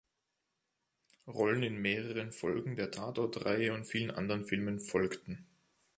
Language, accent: German, Österreichisches Deutsch